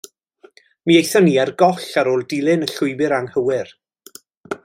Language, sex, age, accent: Welsh, male, 40-49, Y Deyrnas Unedig Cymraeg